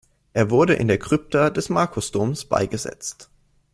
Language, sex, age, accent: German, male, 19-29, Deutschland Deutsch